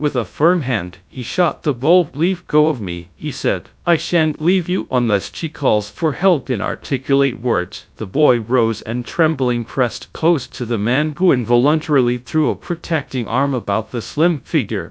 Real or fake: fake